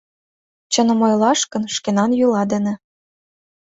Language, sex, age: Mari, female, 19-29